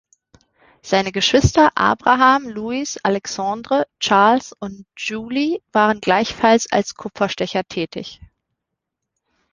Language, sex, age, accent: German, female, 19-29, Deutschland Deutsch